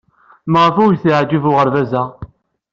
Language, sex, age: Kabyle, male, 19-29